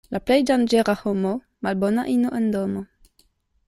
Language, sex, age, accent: Esperanto, female, 19-29, Internacia